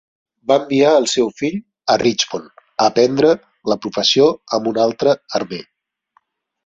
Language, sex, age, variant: Catalan, male, 40-49, Central